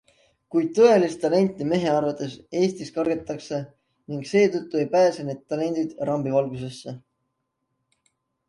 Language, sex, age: Estonian, male, 19-29